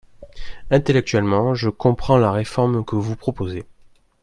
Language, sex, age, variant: French, male, 19-29, Français de métropole